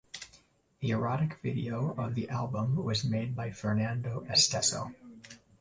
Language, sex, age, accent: English, male, 19-29, United States English